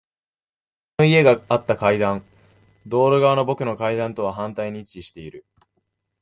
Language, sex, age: Japanese, male, 19-29